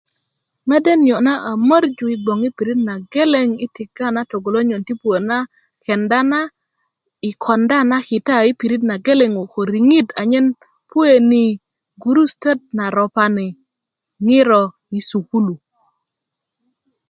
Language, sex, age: Kuku, female, 30-39